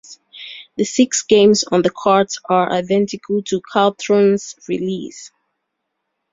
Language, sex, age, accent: English, female, 19-29, England English